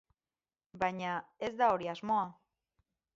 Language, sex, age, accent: Basque, female, 30-39, Erdialdekoa edo Nafarra (Gipuzkoa, Nafarroa)